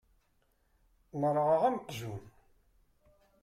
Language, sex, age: Kabyle, male, 50-59